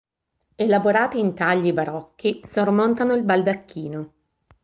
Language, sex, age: Italian, female, 30-39